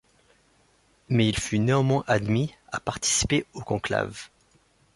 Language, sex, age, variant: French, male, 19-29, Français de métropole